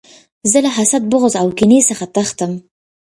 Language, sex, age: Pashto, female, 19-29